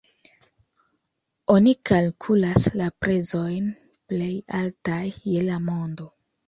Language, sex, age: Esperanto, female, 19-29